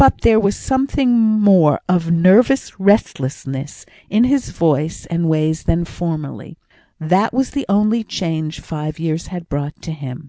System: none